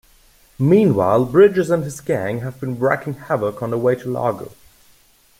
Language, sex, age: English, male, 19-29